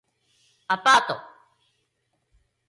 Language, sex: Japanese, female